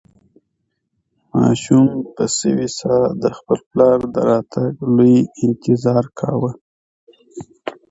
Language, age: Pashto, 30-39